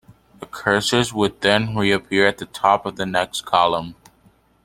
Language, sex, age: English, male, under 19